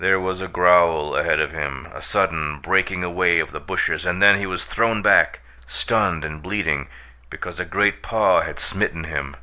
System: none